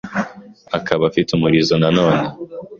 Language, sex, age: Kinyarwanda, male, 19-29